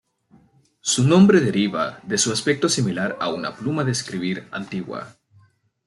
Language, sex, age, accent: Spanish, male, 19-29, América central